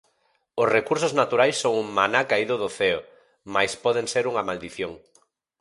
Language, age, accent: Galician, 40-49, Normativo (estándar)